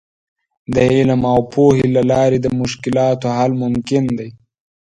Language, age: Pashto, under 19